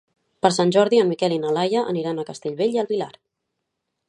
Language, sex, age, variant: Catalan, female, 19-29, Central